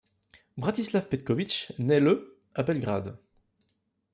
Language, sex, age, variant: French, male, 19-29, Français de métropole